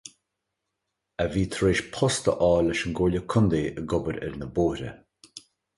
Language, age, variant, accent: Irish, 50-59, Gaeilge Chonnacht, Cainteoir dúchais, Gaeltacht